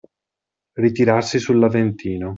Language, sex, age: Italian, male, 40-49